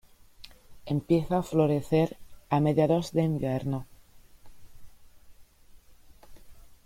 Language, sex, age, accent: Spanish, female, 19-29, España: Centro-Sur peninsular (Madrid, Toledo, Castilla-La Mancha)